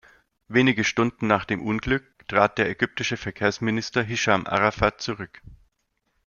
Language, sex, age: German, male, 30-39